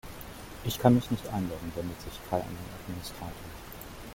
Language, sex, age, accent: German, male, 40-49, Deutschland Deutsch